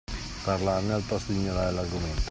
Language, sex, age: Italian, male, 50-59